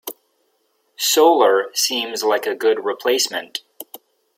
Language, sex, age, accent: English, male, 30-39, United States English